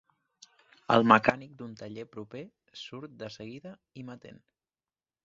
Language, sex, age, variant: Catalan, male, 19-29, Nord-Occidental